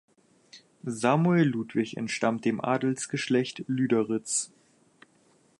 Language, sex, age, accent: German, male, 19-29, Deutschland Deutsch